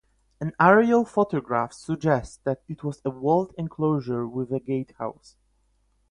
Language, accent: English, Slavic; polish